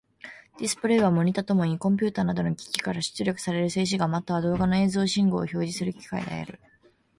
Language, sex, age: Japanese, female, 19-29